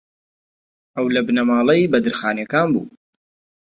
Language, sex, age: Central Kurdish, male, 19-29